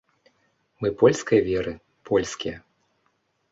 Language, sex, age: Belarusian, male, 19-29